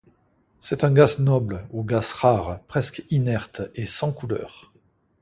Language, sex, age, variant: French, male, 60-69, Français de métropole